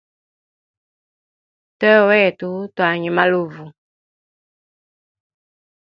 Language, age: Hemba, 19-29